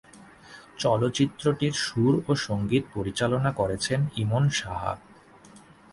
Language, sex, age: Bengali, male, 19-29